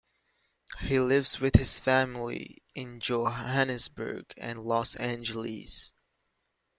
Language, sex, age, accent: English, male, 19-29, West Indies and Bermuda (Bahamas, Bermuda, Jamaica, Trinidad)